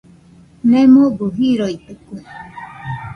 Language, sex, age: Nüpode Huitoto, female, 40-49